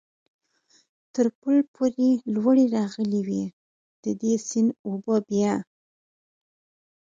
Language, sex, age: Pashto, female, 30-39